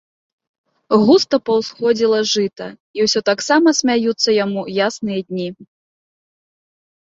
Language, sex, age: Belarusian, female, 30-39